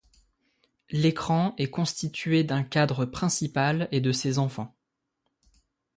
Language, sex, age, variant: French, male, 19-29, Français de métropole